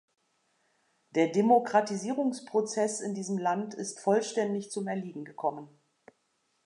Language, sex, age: German, female, 40-49